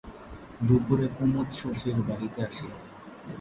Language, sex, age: Bengali, male, 19-29